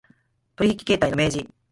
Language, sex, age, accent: Japanese, female, 40-49, 関西弁